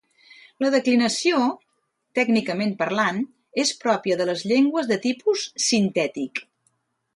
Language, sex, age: Catalan, female, 60-69